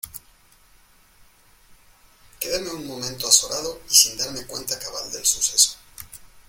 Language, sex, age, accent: Spanish, male, 19-29, México